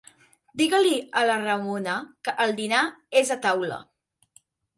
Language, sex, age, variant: Catalan, female, under 19, Central